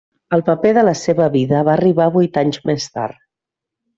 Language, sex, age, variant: Catalan, female, 40-49, Central